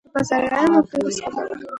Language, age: Russian, under 19